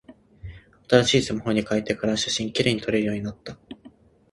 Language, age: Japanese, 19-29